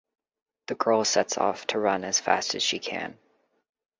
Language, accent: English, United States English